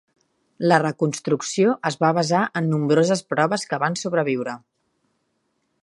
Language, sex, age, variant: Catalan, female, 30-39, Central